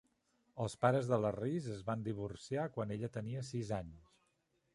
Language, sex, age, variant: Catalan, male, 50-59, Central